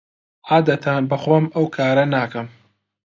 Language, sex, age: Central Kurdish, male, 19-29